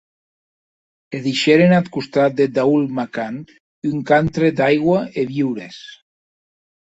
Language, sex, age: Occitan, male, 60-69